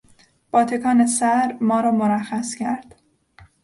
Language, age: Persian, 30-39